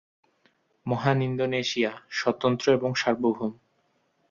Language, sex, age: Bengali, male, 19-29